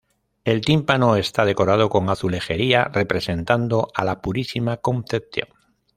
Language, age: Spanish, 30-39